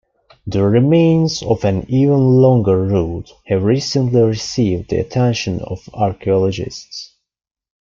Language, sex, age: English, male, 19-29